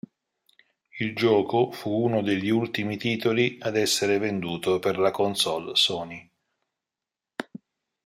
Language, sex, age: Italian, male, 40-49